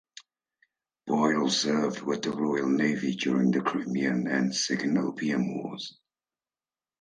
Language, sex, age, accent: English, male, 19-29, England English